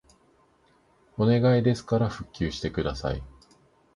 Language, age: Japanese, 19-29